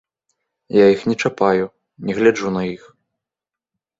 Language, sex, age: Belarusian, male, 30-39